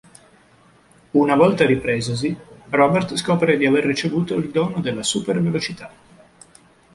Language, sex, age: Italian, male, 50-59